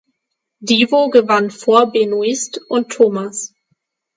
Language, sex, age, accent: German, female, 19-29, Deutschland Deutsch; Hochdeutsch